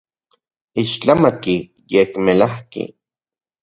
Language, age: Central Puebla Nahuatl, 30-39